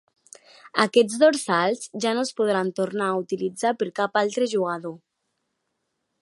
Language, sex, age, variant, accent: Catalan, female, 19-29, Nord-Occidental, central